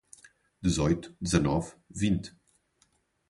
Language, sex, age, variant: Portuguese, male, 19-29, Portuguese (Portugal)